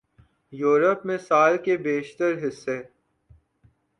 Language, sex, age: Urdu, male, 19-29